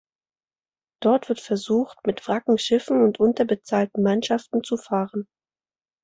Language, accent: German, Deutschland Deutsch